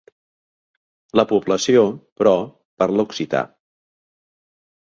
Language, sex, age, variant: Catalan, male, 50-59, Central